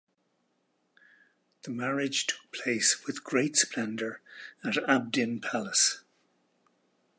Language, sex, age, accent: English, male, 60-69, Irish English